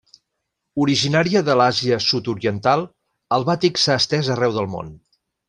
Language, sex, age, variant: Catalan, male, 40-49, Central